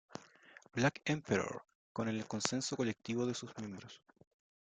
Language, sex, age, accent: Spanish, male, 30-39, Chileno: Chile, Cuyo